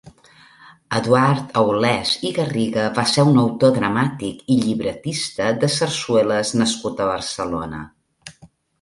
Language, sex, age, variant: Catalan, female, 40-49, Balear